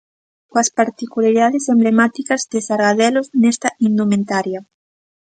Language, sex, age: Galician, female, 19-29